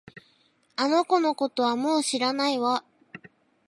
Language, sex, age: Japanese, female, 19-29